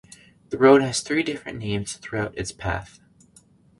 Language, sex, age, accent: English, male, under 19, Canadian English